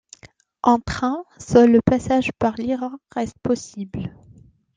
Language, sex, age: French, female, 30-39